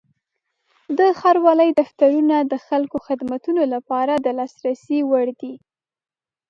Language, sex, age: Pashto, female, 19-29